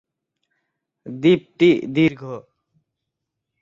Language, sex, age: Bengali, male, 19-29